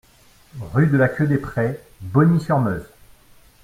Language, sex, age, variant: French, male, 40-49, Français de métropole